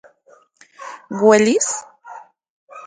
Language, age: Central Puebla Nahuatl, 30-39